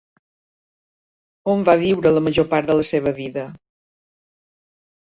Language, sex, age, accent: Catalan, female, 60-69, mallorquí